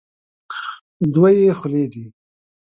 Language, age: Pashto, 60-69